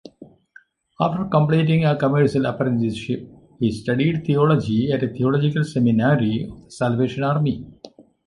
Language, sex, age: English, male, 70-79